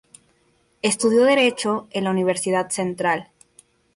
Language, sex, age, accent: Spanish, female, 19-29, México